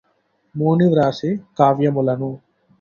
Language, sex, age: Telugu, male, 19-29